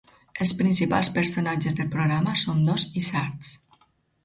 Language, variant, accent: Catalan, Alacantí, valencià